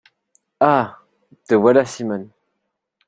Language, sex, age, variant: French, male, 30-39, Français de métropole